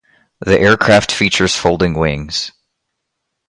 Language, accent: English, United States English